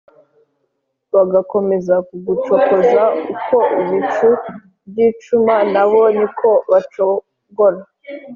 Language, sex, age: Kinyarwanda, female, 19-29